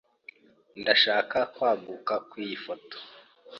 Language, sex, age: Kinyarwanda, male, 19-29